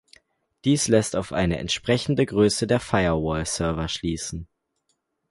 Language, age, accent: German, under 19, Deutschland Deutsch